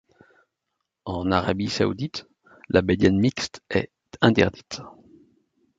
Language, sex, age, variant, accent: French, male, 40-49, Français d'Europe, Français de Belgique